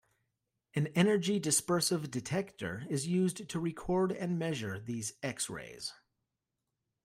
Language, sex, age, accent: English, male, 40-49, United States English